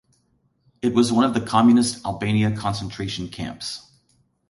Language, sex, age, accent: English, male, 40-49, United States English